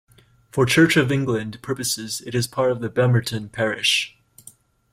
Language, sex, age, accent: English, male, 19-29, United States English